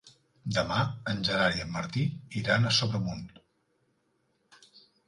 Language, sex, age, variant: Catalan, male, 40-49, Central